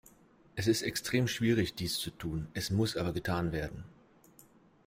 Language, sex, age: German, male, 30-39